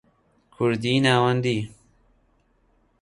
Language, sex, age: Central Kurdish, male, 19-29